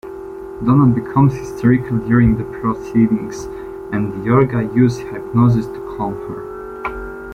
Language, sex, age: English, male, 19-29